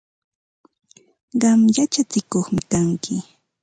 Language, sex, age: Ambo-Pasco Quechua, female, 19-29